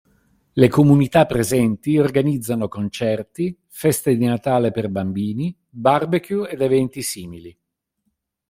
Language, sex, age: Italian, male, 50-59